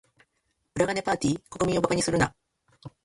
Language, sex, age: Japanese, female, 40-49